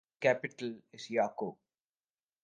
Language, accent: English, India and South Asia (India, Pakistan, Sri Lanka)